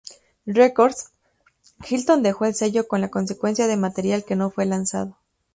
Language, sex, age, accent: Spanish, female, 19-29, México